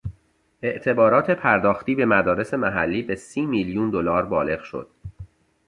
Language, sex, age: Persian, male, 30-39